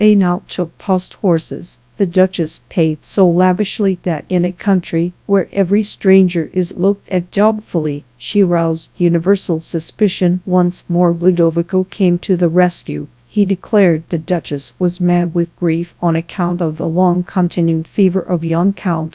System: TTS, GradTTS